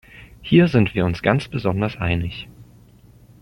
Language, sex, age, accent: German, male, 30-39, Deutschland Deutsch